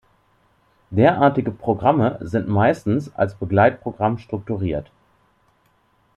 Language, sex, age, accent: German, male, 30-39, Deutschland Deutsch